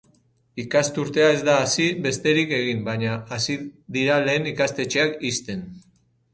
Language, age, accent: Basque, 40-49, Erdialdekoa edo Nafarra (Gipuzkoa, Nafarroa)